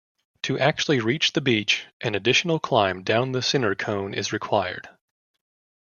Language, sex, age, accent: English, male, 30-39, United States English